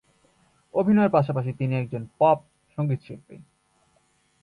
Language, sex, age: Bengali, male, 19-29